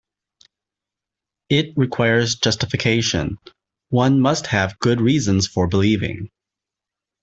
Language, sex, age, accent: English, male, 30-39, United States English